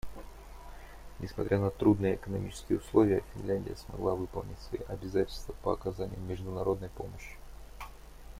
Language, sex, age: Russian, male, 30-39